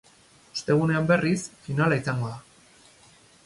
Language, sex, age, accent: Basque, male, 30-39, Mendebalekoa (Araba, Bizkaia, Gipuzkoako mendebaleko herri batzuk)